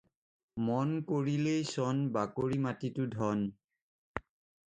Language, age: Assamese, 40-49